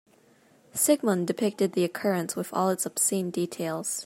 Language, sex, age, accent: English, female, 19-29, United States English